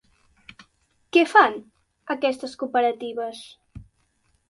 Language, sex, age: Catalan, female, under 19